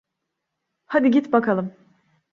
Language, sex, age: Turkish, female, 30-39